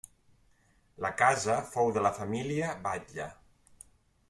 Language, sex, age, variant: Catalan, male, 40-49, Central